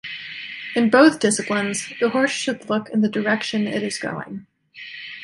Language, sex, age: English, female, 19-29